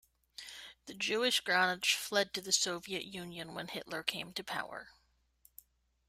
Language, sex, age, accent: English, female, 30-39, United States English